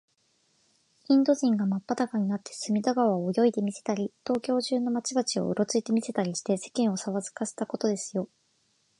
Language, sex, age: Japanese, female, 19-29